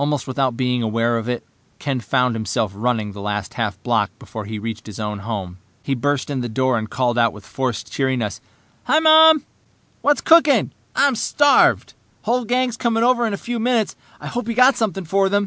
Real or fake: real